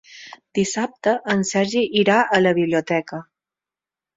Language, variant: Catalan, Balear